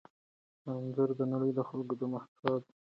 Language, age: Pashto, 19-29